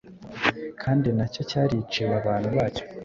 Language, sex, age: Kinyarwanda, male, 19-29